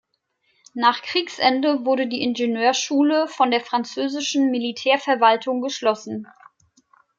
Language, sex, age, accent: German, female, 19-29, Deutschland Deutsch